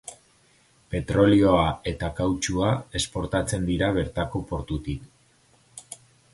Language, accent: Basque, Erdialdekoa edo Nafarra (Gipuzkoa, Nafarroa)